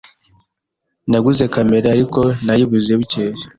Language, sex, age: Kinyarwanda, male, 19-29